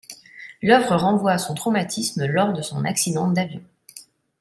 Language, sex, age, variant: French, female, 30-39, Français de métropole